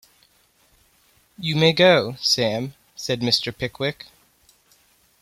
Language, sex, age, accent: English, male, 19-29, United States English